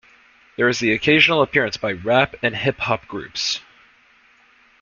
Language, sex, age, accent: English, male, under 19, United States English